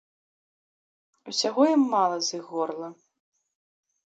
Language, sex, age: Belarusian, female, 19-29